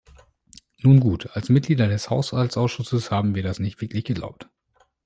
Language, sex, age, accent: German, male, 30-39, Deutschland Deutsch